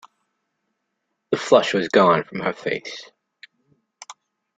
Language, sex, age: English, male, 50-59